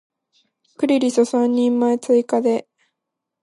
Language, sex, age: Japanese, female, 19-29